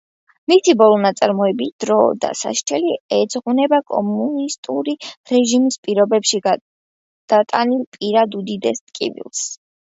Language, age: Georgian, under 19